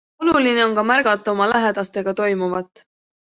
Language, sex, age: Estonian, male, 19-29